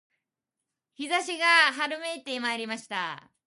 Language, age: Japanese, 19-29